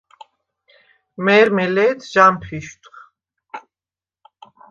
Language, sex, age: Svan, female, 50-59